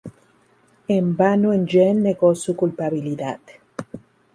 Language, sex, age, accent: Spanish, female, 30-39, México